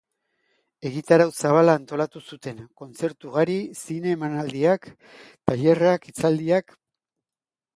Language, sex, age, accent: Basque, male, 50-59, Erdialdekoa edo Nafarra (Gipuzkoa, Nafarroa)